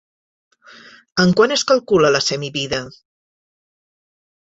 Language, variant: Catalan, Central